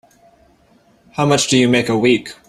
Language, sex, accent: English, male, United States English